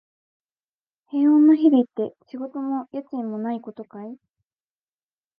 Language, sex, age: Japanese, female, 19-29